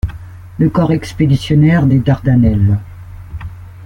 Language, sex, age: French, female, 60-69